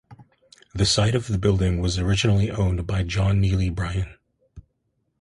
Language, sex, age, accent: English, male, 40-49, United States English